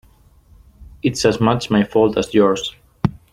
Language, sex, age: English, male, 30-39